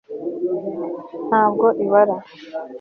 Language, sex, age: Kinyarwanda, female, 19-29